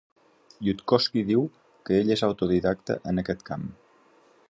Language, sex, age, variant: Catalan, male, 50-59, Central